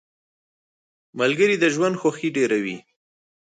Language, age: Pashto, 30-39